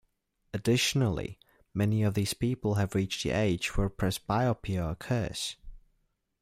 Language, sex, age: English, male, 19-29